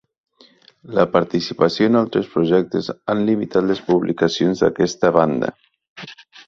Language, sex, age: Catalan, male, under 19